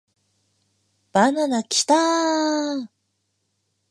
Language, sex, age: Japanese, female, 19-29